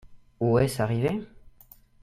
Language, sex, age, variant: French, male, under 19, Français de métropole